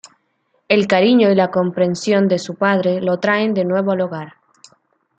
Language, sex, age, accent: Spanish, female, 19-29, América central